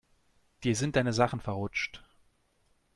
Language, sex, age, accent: German, male, 19-29, Deutschland Deutsch